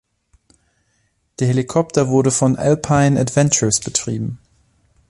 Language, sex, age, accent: German, male, 30-39, Deutschland Deutsch